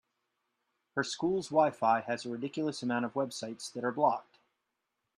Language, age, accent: English, 40-49, United States English